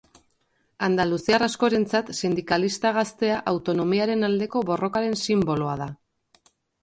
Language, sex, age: Basque, female, 30-39